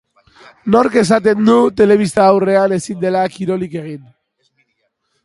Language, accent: Basque, Mendebalekoa (Araba, Bizkaia, Gipuzkoako mendebaleko herri batzuk)